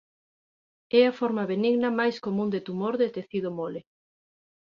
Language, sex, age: Galician, female, 40-49